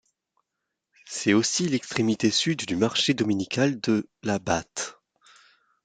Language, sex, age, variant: French, male, under 19, Français de métropole